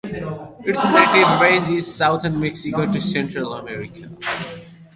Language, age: English, 19-29